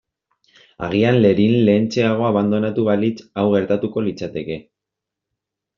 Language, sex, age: Basque, male, 19-29